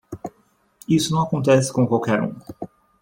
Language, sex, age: Portuguese, male, 19-29